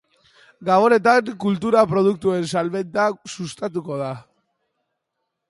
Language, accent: Basque, Mendebalekoa (Araba, Bizkaia, Gipuzkoako mendebaleko herri batzuk)